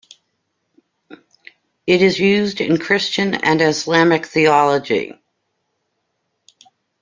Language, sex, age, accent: English, female, 50-59, United States English